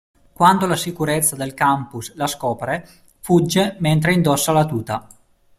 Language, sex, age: Italian, male, 30-39